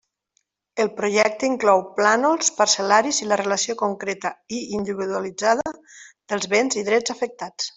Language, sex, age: Catalan, female, 50-59